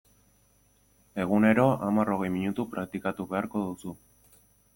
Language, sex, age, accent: Basque, male, 19-29, Erdialdekoa edo Nafarra (Gipuzkoa, Nafarroa)